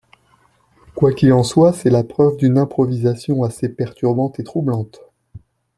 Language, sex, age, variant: French, male, 30-39, Français de métropole